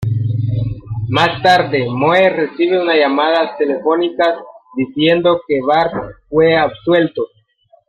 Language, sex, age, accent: Spanish, male, 19-29, América central